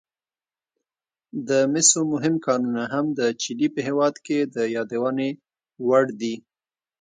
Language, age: Pashto, 30-39